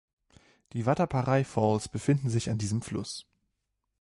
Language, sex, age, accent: German, male, 30-39, Deutschland Deutsch